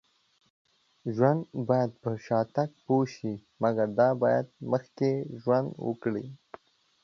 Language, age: Pashto, 19-29